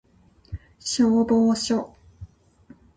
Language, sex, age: Japanese, female, 50-59